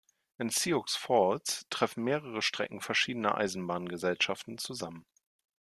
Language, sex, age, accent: German, male, 30-39, Deutschland Deutsch